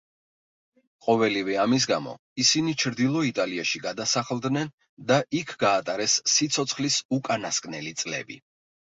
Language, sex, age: Georgian, male, 40-49